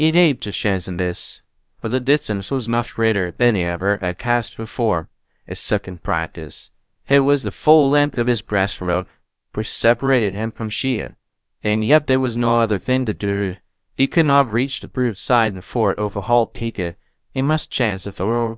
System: TTS, VITS